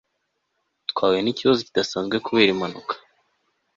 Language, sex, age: Kinyarwanda, male, under 19